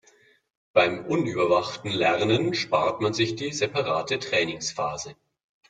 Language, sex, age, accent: German, male, 40-49, Deutschland Deutsch